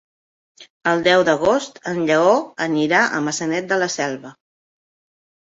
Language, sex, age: Catalan, female, 50-59